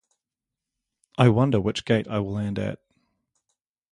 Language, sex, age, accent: English, male, 40-49, New Zealand English